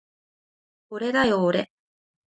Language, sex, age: Japanese, female, under 19